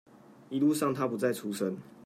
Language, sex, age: Chinese, male, 19-29